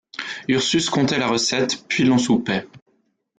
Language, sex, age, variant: French, male, 30-39, Français de métropole